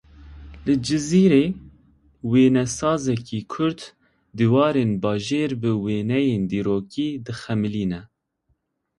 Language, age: Kurdish, 19-29